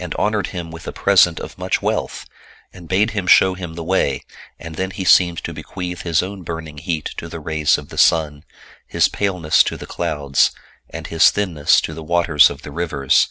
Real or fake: real